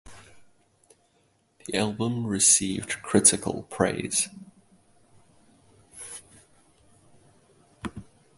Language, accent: English, Southern African (South Africa, Zimbabwe, Namibia)